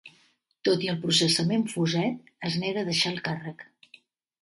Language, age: Catalan, 60-69